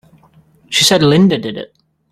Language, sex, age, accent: English, male, 19-29, England English